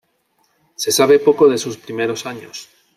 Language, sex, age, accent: Spanish, male, 30-39, España: Sur peninsular (Andalucia, Extremadura, Murcia)